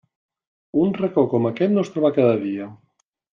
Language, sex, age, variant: Catalan, male, 50-59, Central